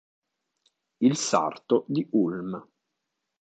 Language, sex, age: Italian, male, 40-49